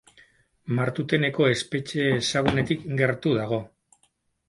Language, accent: Basque, Mendebalekoa (Araba, Bizkaia, Gipuzkoako mendebaleko herri batzuk)